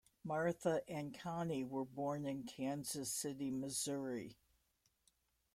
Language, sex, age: English, female, 70-79